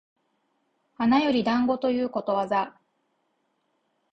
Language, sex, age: Japanese, female, 40-49